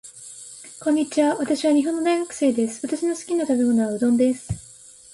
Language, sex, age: Japanese, female, 19-29